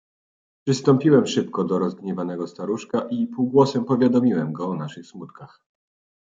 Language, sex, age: Polish, male, 30-39